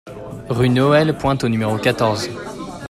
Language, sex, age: French, male, 19-29